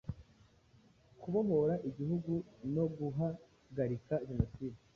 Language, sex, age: Kinyarwanda, male, 19-29